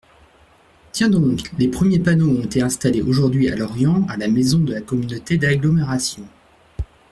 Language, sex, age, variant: French, male, 30-39, Français de métropole